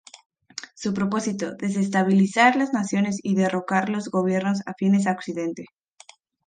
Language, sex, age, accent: Spanish, female, under 19, México